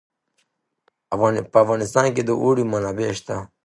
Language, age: Pashto, 19-29